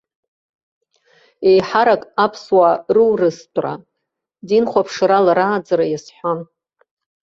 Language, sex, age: Abkhazian, female, 60-69